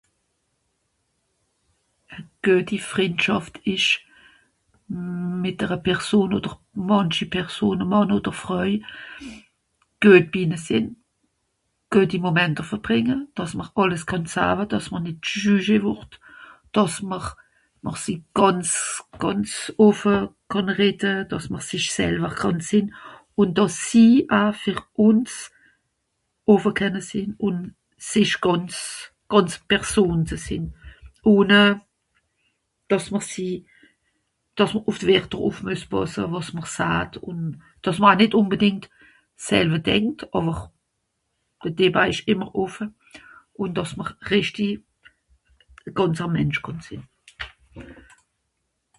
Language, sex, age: Swiss German, female, 60-69